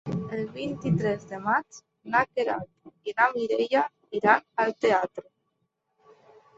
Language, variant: Catalan, Nord-Occidental